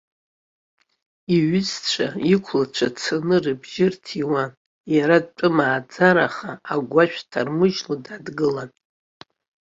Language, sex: Abkhazian, female